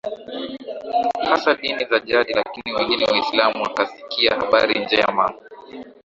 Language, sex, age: Swahili, male, 19-29